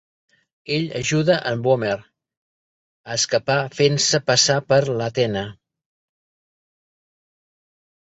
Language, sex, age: Catalan, male, 60-69